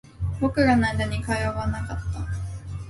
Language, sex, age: Japanese, female, 19-29